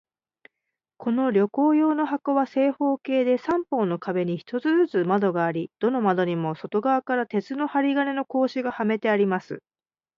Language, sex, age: Japanese, female, 40-49